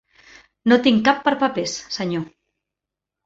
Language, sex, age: Catalan, female, 40-49